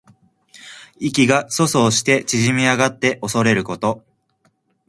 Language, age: Japanese, 19-29